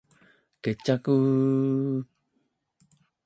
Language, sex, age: Japanese, male, 70-79